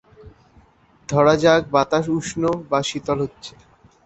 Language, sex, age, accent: Bengali, male, 19-29, Native